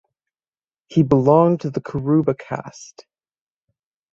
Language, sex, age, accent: English, male, under 19, United States English